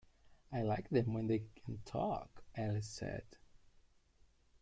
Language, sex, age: English, male, 30-39